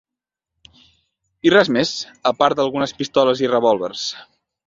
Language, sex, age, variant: Catalan, male, 30-39, Central